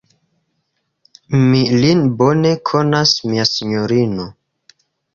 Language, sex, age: Esperanto, male, 19-29